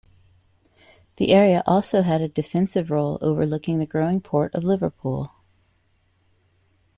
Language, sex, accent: English, female, United States English